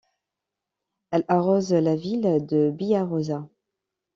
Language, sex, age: French, female, 30-39